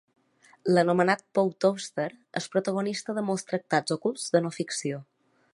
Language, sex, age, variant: Catalan, female, 30-39, Balear